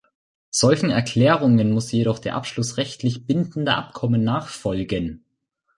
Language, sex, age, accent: German, male, under 19, Deutschland Deutsch